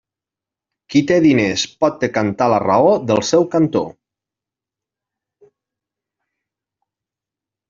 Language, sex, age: Catalan, male, 40-49